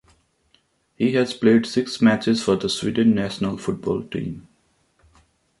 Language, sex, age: English, male, 19-29